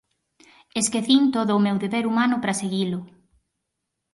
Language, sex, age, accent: Galician, female, 19-29, Central (sen gheada)